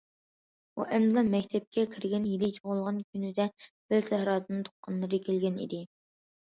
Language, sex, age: Uyghur, female, under 19